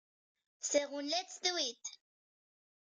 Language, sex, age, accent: Spanish, female, under 19, España: Norte peninsular (Asturias, Castilla y León, Cantabria, País Vasco, Navarra, Aragón, La Rioja, Guadalajara, Cuenca)